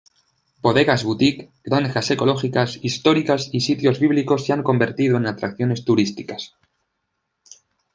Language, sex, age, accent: Spanish, male, 19-29, España: Centro-Sur peninsular (Madrid, Toledo, Castilla-La Mancha)